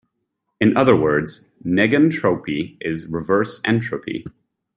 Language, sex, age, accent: English, male, 19-29, United States English